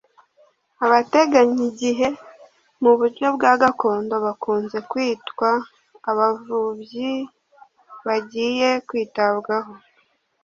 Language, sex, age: Kinyarwanda, female, 30-39